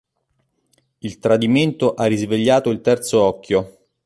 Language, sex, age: Italian, male, 40-49